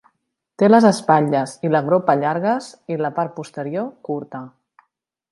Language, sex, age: Catalan, female, 40-49